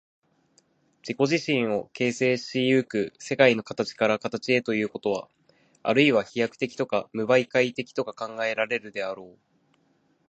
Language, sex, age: Japanese, male, 19-29